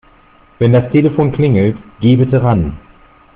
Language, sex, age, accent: German, male, 30-39, Deutschland Deutsch